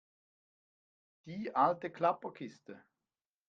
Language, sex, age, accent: German, male, 50-59, Schweizerdeutsch